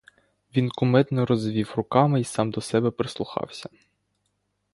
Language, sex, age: Ukrainian, male, 19-29